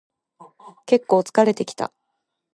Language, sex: Japanese, female